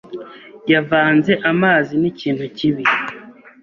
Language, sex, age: Kinyarwanda, male, 30-39